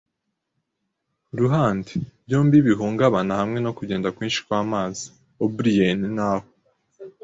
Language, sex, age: Kinyarwanda, male, 19-29